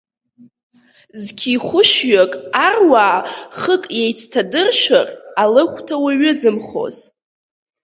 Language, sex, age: Abkhazian, female, under 19